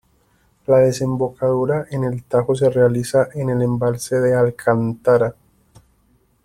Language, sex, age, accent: Spanish, male, 19-29, Caribe: Cuba, Venezuela, Puerto Rico, República Dominicana, Panamá, Colombia caribeña, México caribeño, Costa del golfo de México